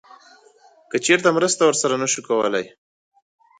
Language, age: Pashto, 30-39